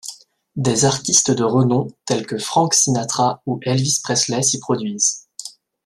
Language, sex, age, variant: French, male, 19-29, Français de métropole